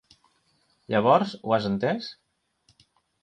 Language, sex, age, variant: Catalan, male, 40-49, Central